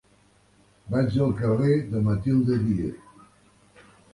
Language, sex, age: Catalan, male, 70-79